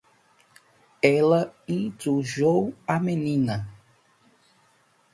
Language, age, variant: Portuguese, 30-39, Portuguese (Brasil)